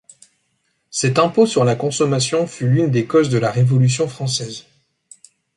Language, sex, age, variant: French, male, 19-29, Français de métropole